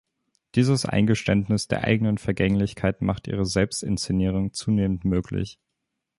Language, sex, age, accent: German, male, under 19, Deutschland Deutsch